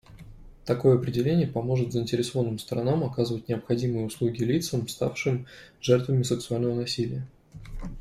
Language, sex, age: Russian, male, 30-39